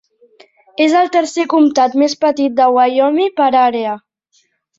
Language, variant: Catalan, Central